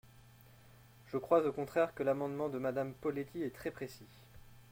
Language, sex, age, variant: French, male, 19-29, Français de métropole